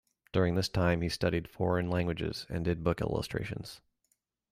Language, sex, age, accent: English, male, 30-39, United States English